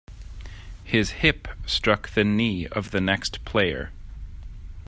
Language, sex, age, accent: English, male, 30-39, United States English